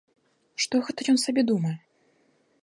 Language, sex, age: Belarusian, female, 30-39